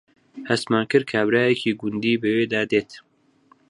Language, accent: Central Kurdish, سۆرانی